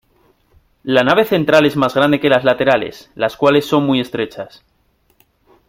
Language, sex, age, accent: Spanish, male, 30-39, España: Norte peninsular (Asturias, Castilla y León, Cantabria, País Vasco, Navarra, Aragón, La Rioja, Guadalajara, Cuenca)